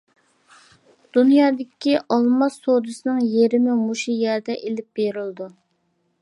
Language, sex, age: Uyghur, female, 19-29